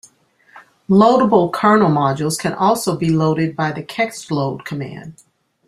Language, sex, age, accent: English, female, 60-69, United States English